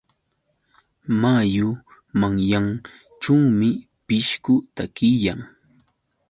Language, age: Yauyos Quechua, 30-39